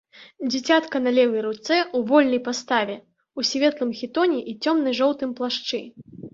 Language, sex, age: Belarusian, female, 19-29